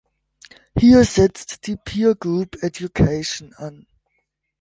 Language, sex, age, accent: German, male, under 19, Deutschland Deutsch